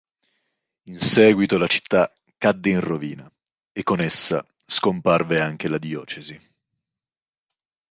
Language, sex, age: Italian, male, 19-29